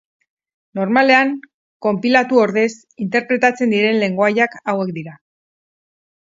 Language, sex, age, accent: Basque, female, 40-49, Erdialdekoa edo Nafarra (Gipuzkoa, Nafarroa)